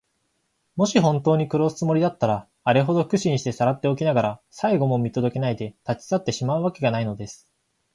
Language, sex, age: Japanese, male, 19-29